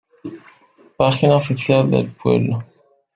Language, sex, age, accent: Spanish, male, 40-49, España: Sur peninsular (Andalucia, Extremadura, Murcia)